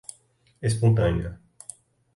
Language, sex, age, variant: Portuguese, male, 30-39, Portuguese (Brasil)